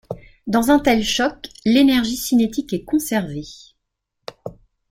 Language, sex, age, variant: French, female, 50-59, Français de métropole